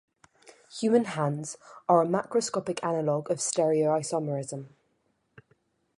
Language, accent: English, England English